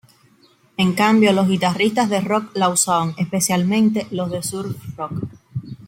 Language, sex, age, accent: Spanish, female, 19-29, Caribe: Cuba, Venezuela, Puerto Rico, República Dominicana, Panamá, Colombia caribeña, México caribeño, Costa del golfo de México